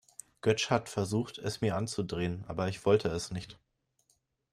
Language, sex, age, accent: German, male, 19-29, Deutschland Deutsch